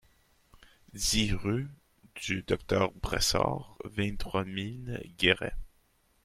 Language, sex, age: French, male, 19-29